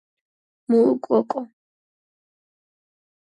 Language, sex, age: Georgian, female, under 19